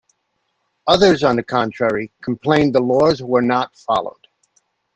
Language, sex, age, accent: English, male, 60-69, United States English